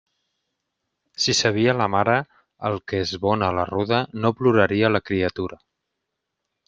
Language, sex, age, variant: Catalan, male, 30-39, Central